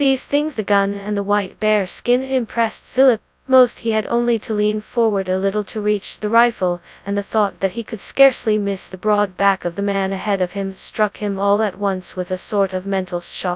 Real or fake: fake